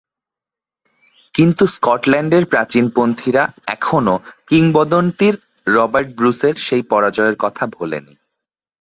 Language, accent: Bengali, প্রমিত